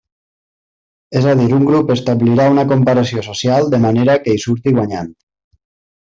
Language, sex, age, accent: Catalan, male, 30-39, valencià